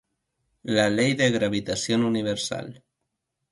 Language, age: Spanish, 19-29